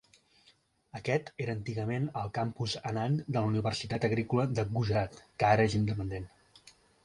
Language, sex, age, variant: Catalan, male, 30-39, Central